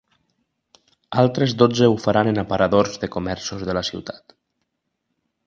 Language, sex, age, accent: Catalan, male, 30-39, valencià